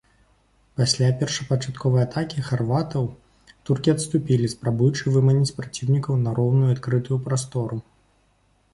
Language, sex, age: Belarusian, male, 19-29